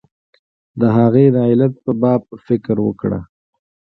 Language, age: Pashto, 19-29